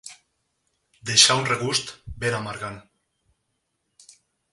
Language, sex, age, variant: Catalan, male, 19-29, Nord-Occidental